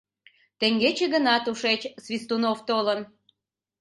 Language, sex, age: Mari, female, 40-49